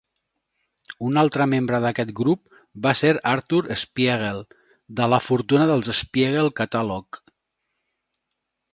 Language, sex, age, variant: Catalan, male, 50-59, Central